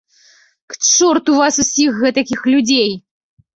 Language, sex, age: Belarusian, female, 30-39